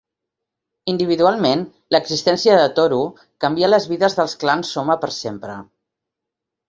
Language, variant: Catalan, Central